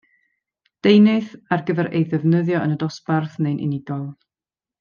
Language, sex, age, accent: Welsh, female, 30-39, Y Deyrnas Unedig Cymraeg